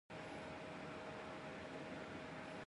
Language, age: Japanese, 60-69